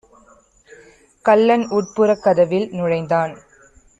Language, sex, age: Tamil, female, 19-29